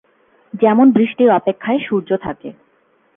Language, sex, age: Bengali, female, 19-29